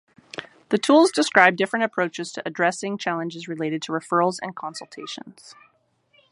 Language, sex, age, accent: English, female, 30-39, United States English